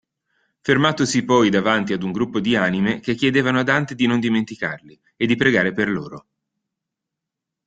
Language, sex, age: Italian, male, 19-29